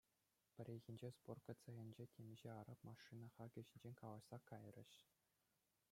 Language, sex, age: Chuvash, male, under 19